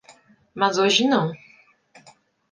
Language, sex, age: Portuguese, female, 19-29